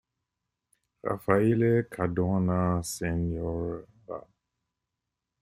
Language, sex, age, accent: German, male, 50-59, Deutschland Deutsch